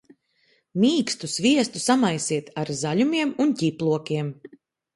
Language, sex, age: Latvian, female, 19-29